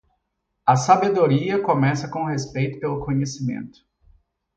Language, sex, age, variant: Portuguese, male, 30-39, Portuguese (Brasil)